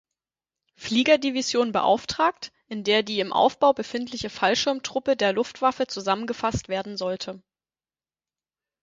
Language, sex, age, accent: German, female, 30-39, Deutschland Deutsch